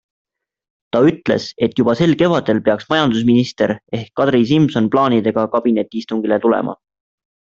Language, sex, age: Estonian, male, 19-29